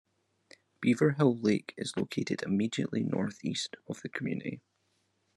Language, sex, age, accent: English, male, 19-29, Scottish English